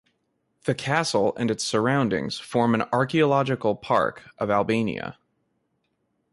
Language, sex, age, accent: English, male, 19-29, United States English